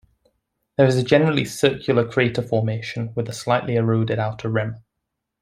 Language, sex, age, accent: English, male, 19-29, England English